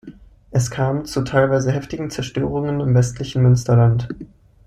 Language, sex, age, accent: German, male, 19-29, Deutschland Deutsch